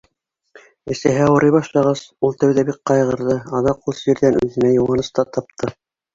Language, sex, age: Bashkir, female, 60-69